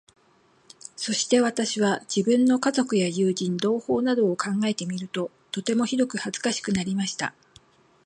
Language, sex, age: Japanese, female, 60-69